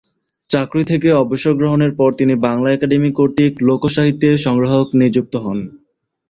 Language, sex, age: Bengali, male, 19-29